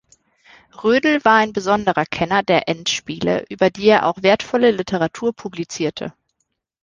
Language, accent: German, Deutschland Deutsch